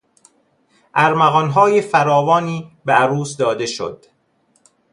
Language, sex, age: Persian, male, 30-39